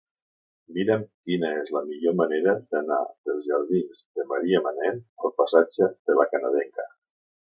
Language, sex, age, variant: Catalan, male, 70-79, Central